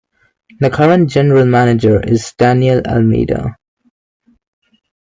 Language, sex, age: English, male, 19-29